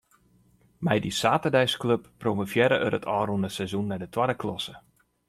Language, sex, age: Western Frisian, male, 30-39